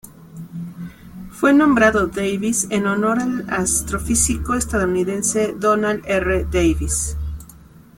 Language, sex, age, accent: Spanish, female, 30-39, México